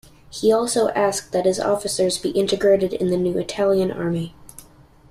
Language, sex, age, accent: English, male, under 19, United States English